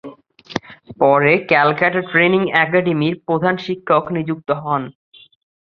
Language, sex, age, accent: Bengali, male, 19-29, Bangladeshi